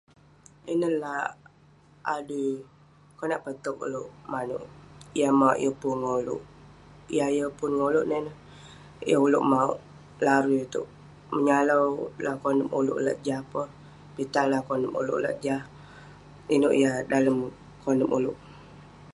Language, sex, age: Western Penan, female, 30-39